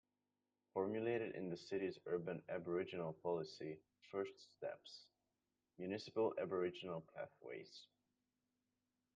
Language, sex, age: English, male, under 19